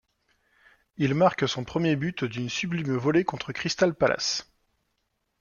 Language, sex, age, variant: French, male, 30-39, Français de métropole